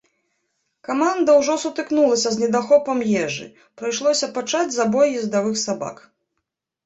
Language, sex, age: Belarusian, female, 30-39